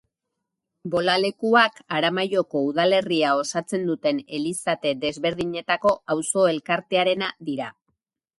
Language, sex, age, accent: Basque, female, 50-59, Erdialdekoa edo Nafarra (Gipuzkoa, Nafarroa)